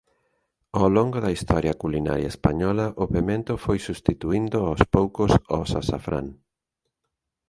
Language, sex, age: Galician, male, 40-49